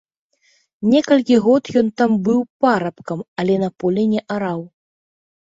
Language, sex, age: Belarusian, female, 30-39